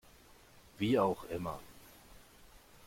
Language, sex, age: German, male, 50-59